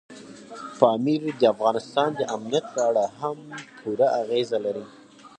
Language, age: Pashto, 19-29